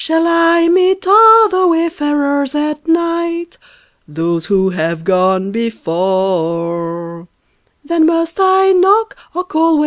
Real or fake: real